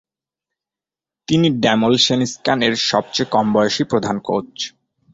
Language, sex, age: Bengali, male, 19-29